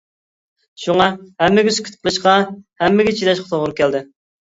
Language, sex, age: Uyghur, male, 30-39